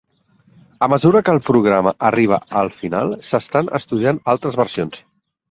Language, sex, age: Catalan, male, 40-49